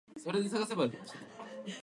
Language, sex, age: Japanese, female, 19-29